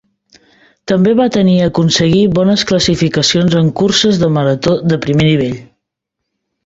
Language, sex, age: Catalan, female, 40-49